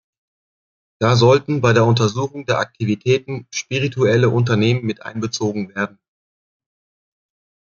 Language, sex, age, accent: German, male, 40-49, Deutschland Deutsch